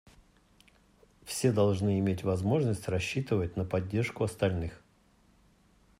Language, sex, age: Russian, male, 40-49